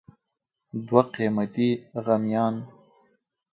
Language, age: Pashto, 19-29